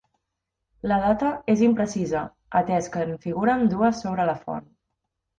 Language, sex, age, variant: Catalan, female, 30-39, Central